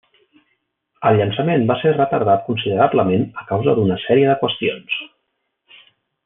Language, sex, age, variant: Catalan, male, 40-49, Central